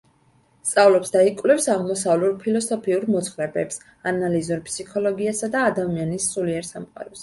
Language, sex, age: Georgian, female, 19-29